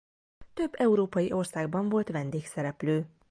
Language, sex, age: Hungarian, female, 19-29